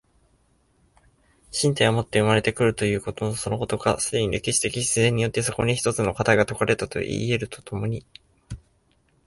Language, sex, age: Japanese, male, 19-29